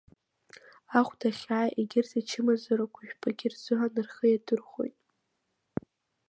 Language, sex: Abkhazian, female